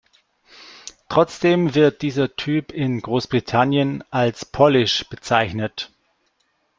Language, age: German, 50-59